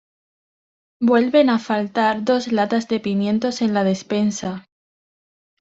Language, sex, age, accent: Spanish, female, under 19, España: Sur peninsular (Andalucia, Extremadura, Murcia)